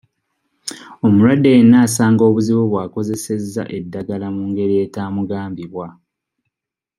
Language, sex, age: Ganda, male, 19-29